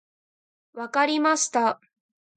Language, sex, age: Japanese, female, 19-29